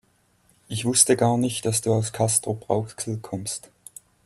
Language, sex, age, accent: German, male, 30-39, Schweizerdeutsch